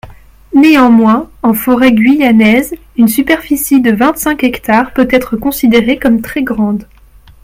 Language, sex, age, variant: French, female, 19-29, Français de métropole